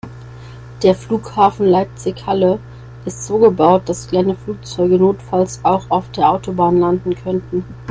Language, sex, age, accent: German, female, 19-29, Deutschland Deutsch